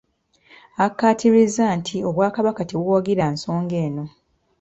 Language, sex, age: Ganda, female, 30-39